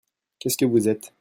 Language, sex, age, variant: French, male, 19-29, Français de métropole